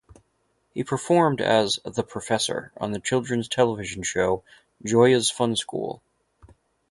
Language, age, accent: English, 30-39, United States English